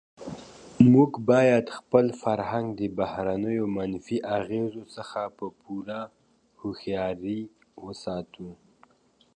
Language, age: Pashto, 19-29